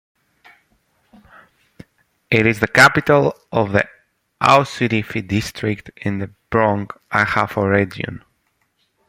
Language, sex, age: English, male, 19-29